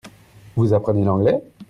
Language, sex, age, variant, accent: French, male, 30-39, Français d'Europe, Français de Belgique